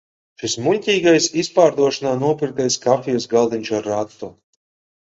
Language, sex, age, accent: Latvian, male, 30-39, Rigas